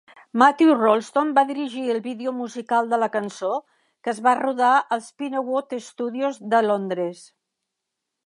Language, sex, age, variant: Catalan, female, 70-79, Central